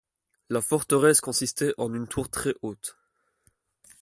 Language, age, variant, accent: French, under 19, Français d'Europe, Français de Belgique